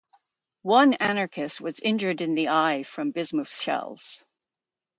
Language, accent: English, United States English